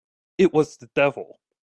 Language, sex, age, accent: English, male, 30-39, United States English